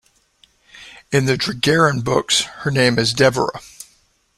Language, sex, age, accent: English, male, 40-49, United States English